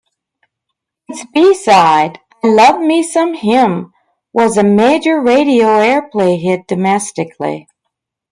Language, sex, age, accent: English, female, 70-79, United States English